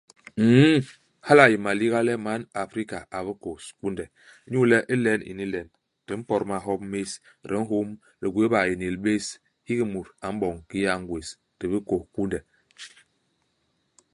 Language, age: Basaa, 40-49